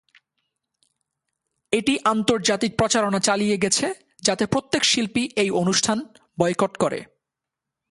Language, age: Bengali, 19-29